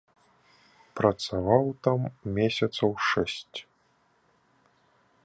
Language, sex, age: Belarusian, male, 30-39